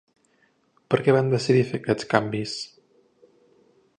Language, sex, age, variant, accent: Catalan, male, 19-29, Central, central